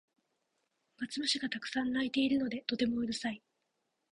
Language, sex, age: Japanese, female, 19-29